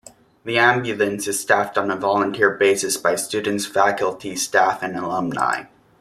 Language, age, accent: English, 19-29, United States English